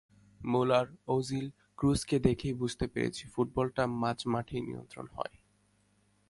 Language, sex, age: Bengali, male, 19-29